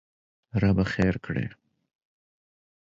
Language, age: Pashto, 30-39